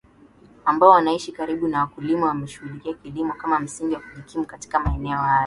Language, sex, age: Swahili, female, 19-29